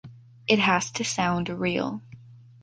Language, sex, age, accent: English, female, under 19, United States English